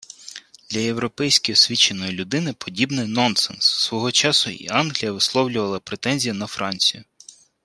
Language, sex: Ukrainian, male